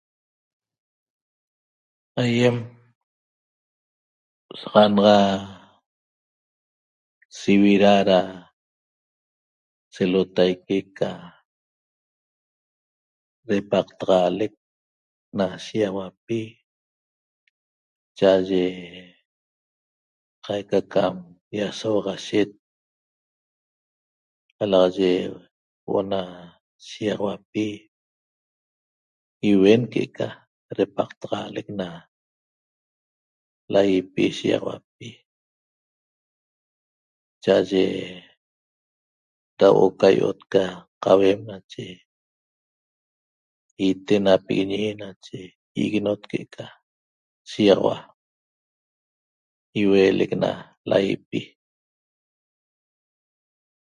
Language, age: Toba, 50-59